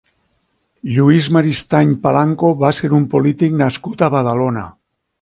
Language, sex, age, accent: Catalan, male, 60-69, valencià